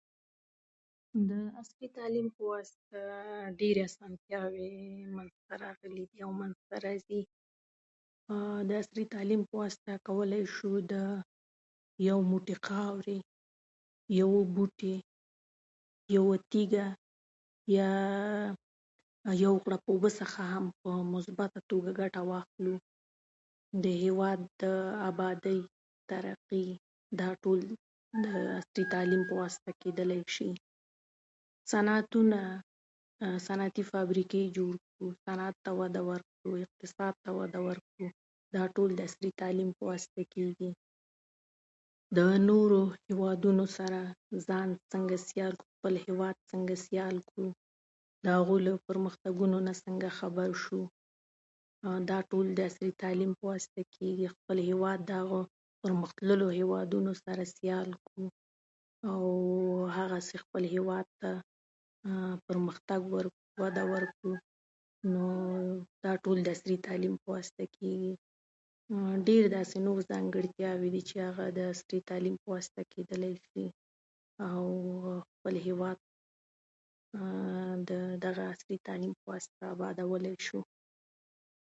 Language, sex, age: Pashto, female, 30-39